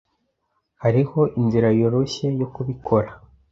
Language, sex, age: Kinyarwanda, male, under 19